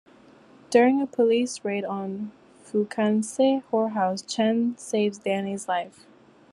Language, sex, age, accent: English, female, 19-29, United States English